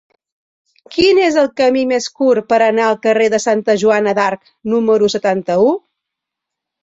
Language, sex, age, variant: Catalan, female, 40-49, Central